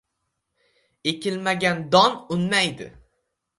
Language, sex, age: Uzbek, male, 19-29